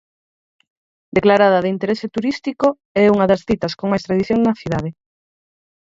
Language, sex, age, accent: Galician, female, 30-39, Central (gheada)